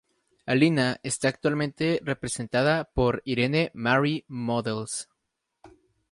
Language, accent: Spanish, México